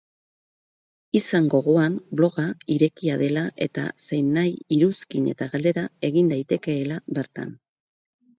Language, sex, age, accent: Basque, female, 60-69, Mendebalekoa (Araba, Bizkaia, Gipuzkoako mendebaleko herri batzuk)